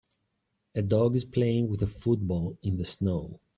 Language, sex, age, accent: English, male, 40-49, United States English